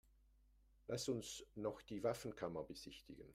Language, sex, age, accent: German, male, 60-69, Schweizerdeutsch